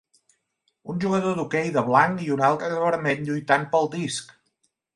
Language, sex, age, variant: Catalan, male, 40-49, Central